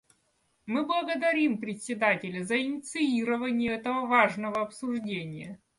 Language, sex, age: Russian, female, 40-49